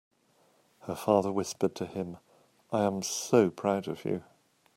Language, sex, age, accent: English, male, 50-59, England English